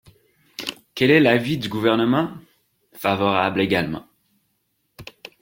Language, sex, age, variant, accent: French, male, 30-39, Français d'Amérique du Nord, Français du Canada